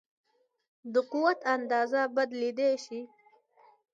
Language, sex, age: Pashto, female, under 19